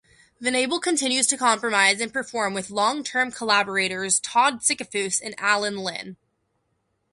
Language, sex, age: English, female, under 19